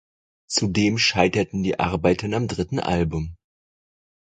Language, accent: German, Deutschland Deutsch